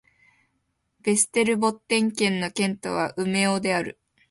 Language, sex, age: Japanese, female, 19-29